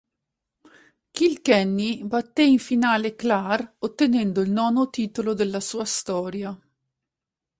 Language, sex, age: Italian, female, 30-39